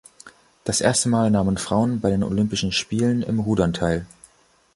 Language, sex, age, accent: German, male, under 19, Deutschland Deutsch